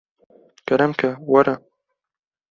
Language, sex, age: Kurdish, male, 19-29